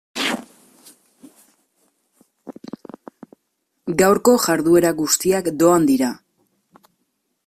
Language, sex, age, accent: Basque, female, 30-39, Mendebalekoa (Araba, Bizkaia, Gipuzkoako mendebaleko herri batzuk)